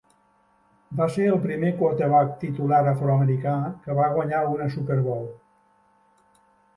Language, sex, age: Catalan, male, 70-79